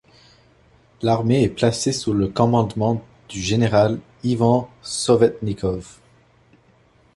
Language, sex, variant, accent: French, male, Français d'Amérique du Nord, Français du Canada